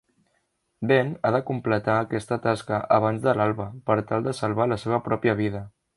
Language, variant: Catalan, Central